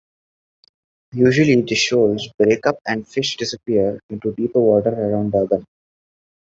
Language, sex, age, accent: English, male, 19-29, India and South Asia (India, Pakistan, Sri Lanka)